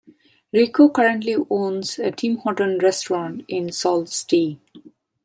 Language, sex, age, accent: English, female, 30-39, India and South Asia (India, Pakistan, Sri Lanka)